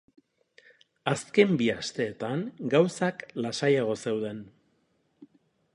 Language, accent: Basque, Erdialdekoa edo Nafarra (Gipuzkoa, Nafarroa)